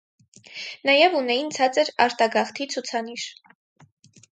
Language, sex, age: Armenian, female, under 19